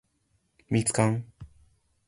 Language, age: Japanese, 19-29